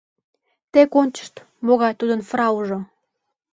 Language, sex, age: Mari, female, under 19